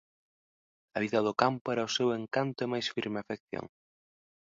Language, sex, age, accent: Galician, male, 19-29, Normativo (estándar)